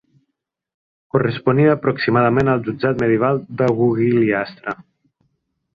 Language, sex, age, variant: Catalan, male, 30-39, Nord-Occidental